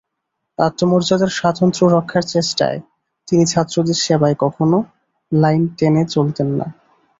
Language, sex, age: Bengali, male, 19-29